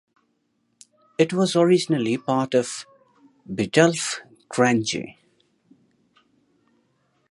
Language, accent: English, India and South Asia (India, Pakistan, Sri Lanka)